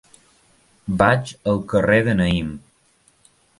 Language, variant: Catalan, Balear